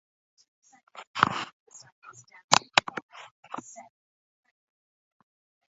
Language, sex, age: English, female, 19-29